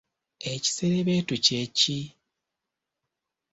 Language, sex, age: Ganda, male, 30-39